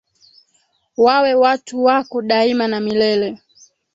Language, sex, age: Swahili, female, 19-29